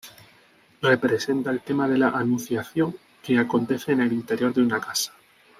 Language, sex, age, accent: Spanish, male, 30-39, España: Sur peninsular (Andalucia, Extremadura, Murcia)